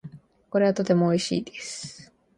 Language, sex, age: Japanese, female, 19-29